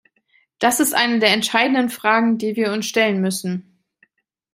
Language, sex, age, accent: German, female, 30-39, Deutschland Deutsch